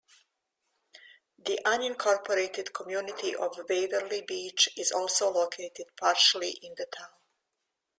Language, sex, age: English, female, 60-69